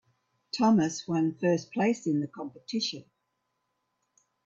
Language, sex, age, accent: English, female, 70-79, Australian English